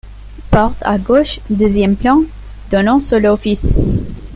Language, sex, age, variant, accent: French, female, 19-29, Français d'Amérique du Nord, Français des États-Unis